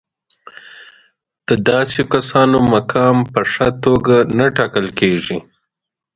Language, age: Pashto, 30-39